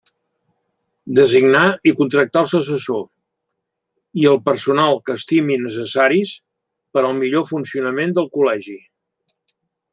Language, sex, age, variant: Catalan, male, 80-89, Central